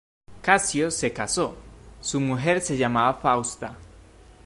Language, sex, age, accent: Spanish, male, under 19, Andino-Pacífico: Colombia, Perú, Ecuador, oeste de Bolivia y Venezuela andina